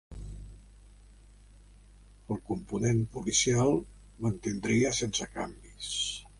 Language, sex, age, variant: Catalan, male, 70-79, Central